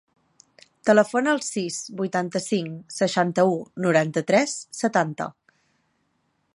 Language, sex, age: Catalan, female, 19-29